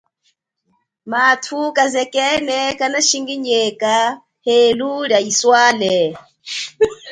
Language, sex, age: Chokwe, female, 30-39